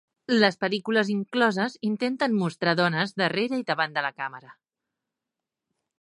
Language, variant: Catalan, Central